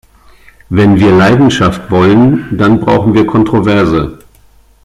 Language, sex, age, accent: German, male, 50-59, Deutschland Deutsch